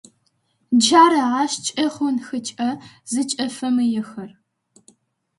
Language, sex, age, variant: Adyghe, female, under 19, Адыгабзэ (Кирил, пстэумэ зэдыряе)